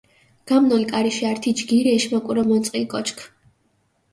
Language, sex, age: Mingrelian, female, 19-29